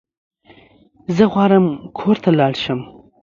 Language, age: Pashto, under 19